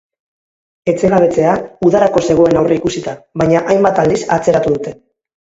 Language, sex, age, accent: Basque, female, 40-49, Mendebalekoa (Araba, Bizkaia, Gipuzkoako mendebaleko herri batzuk)